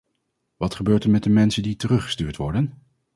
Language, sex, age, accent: Dutch, male, 40-49, Nederlands Nederlands